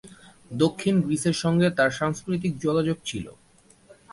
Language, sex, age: Bengali, male, 19-29